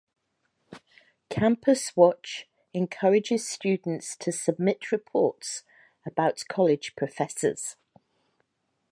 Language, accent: English, England English